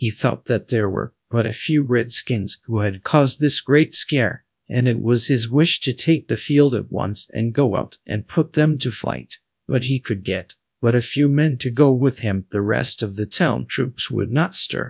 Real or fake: fake